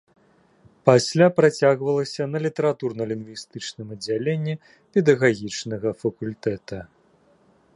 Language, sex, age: Belarusian, male, 40-49